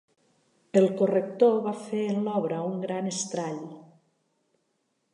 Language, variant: Catalan, Nord-Occidental